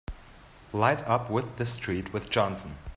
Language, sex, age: English, male, 30-39